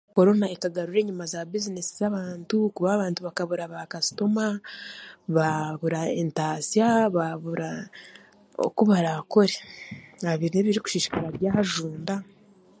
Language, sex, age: Chiga, female, 19-29